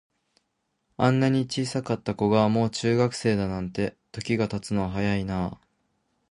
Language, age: Japanese, under 19